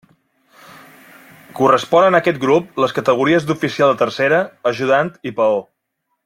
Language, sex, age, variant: Catalan, male, 30-39, Central